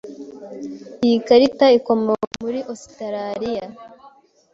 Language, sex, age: Kinyarwanda, female, 19-29